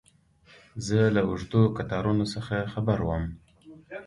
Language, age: Pashto, 19-29